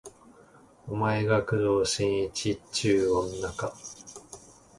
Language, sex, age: Japanese, male, 19-29